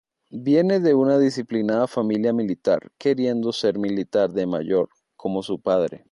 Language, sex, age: Spanish, male, 19-29